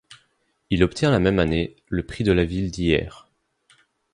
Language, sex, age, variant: French, male, 19-29, Français de métropole